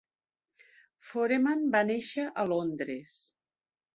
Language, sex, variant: Catalan, female, Central